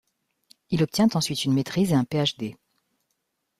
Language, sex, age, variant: French, female, 40-49, Français de métropole